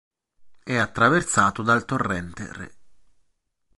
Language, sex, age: Italian, male, 30-39